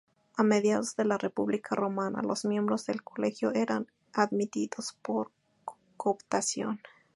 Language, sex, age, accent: Spanish, female, 30-39, México